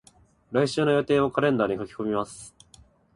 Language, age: Japanese, 19-29